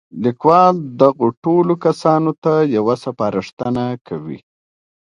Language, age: Pashto, 30-39